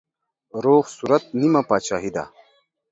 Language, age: Pashto, 30-39